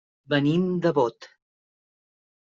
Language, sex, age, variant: Catalan, female, 40-49, Central